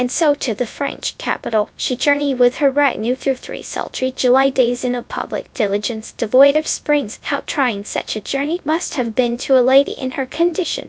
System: TTS, GradTTS